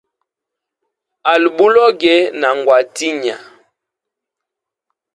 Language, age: Hemba, 19-29